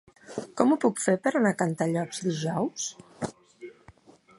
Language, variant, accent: Catalan, Central, central